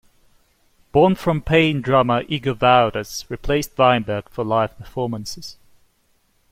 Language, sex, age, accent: English, male, 30-39, England English